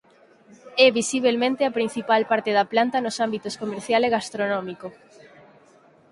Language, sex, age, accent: Galician, female, 19-29, Atlántico (seseo e gheada)